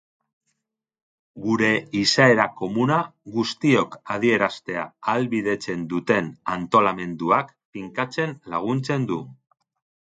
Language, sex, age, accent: Basque, male, 40-49, Mendebalekoa (Araba, Bizkaia, Gipuzkoako mendebaleko herri batzuk)